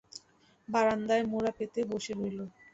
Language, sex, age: Bengali, female, 19-29